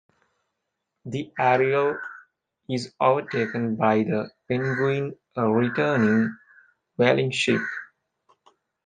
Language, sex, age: English, male, 19-29